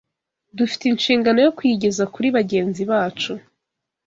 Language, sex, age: Kinyarwanda, female, 19-29